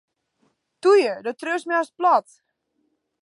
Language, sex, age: Western Frisian, female, under 19